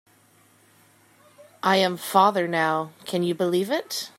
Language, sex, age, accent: English, female, 30-39, Canadian English